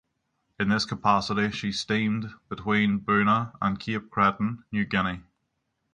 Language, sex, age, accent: English, male, 30-39, Northern Irish